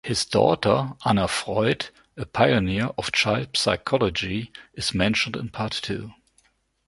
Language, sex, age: English, male, 50-59